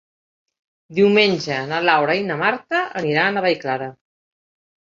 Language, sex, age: Catalan, female, 60-69